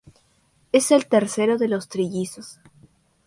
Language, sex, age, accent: Spanish, female, under 19, Peru